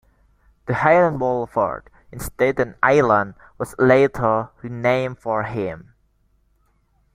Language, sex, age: English, male, under 19